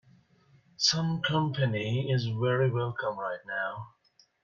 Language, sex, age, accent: English, male, 30-39, United States English